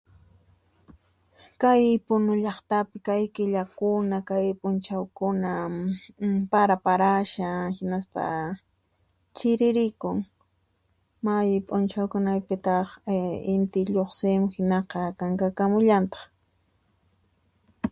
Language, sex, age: Puno Quechua, female, 30-39